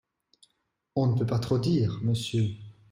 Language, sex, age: French, male, 19-29